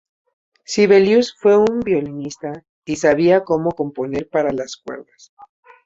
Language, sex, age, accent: Spanish, male, 19-29, México